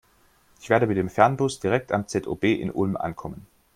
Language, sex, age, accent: German, male, 19-29, Deutschland Deutsch